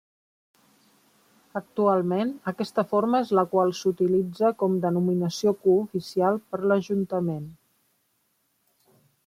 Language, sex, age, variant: Catalan, female, 50-59, Central